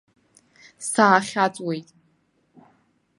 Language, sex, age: Abkhazian, female, 19-29